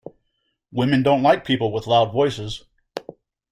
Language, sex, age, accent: English, male, 40-49, United States English